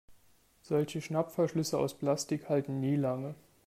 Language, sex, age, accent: German, male, 19-29, Deutschland Deutsch